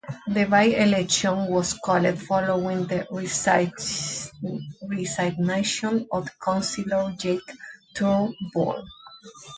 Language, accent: English, United States English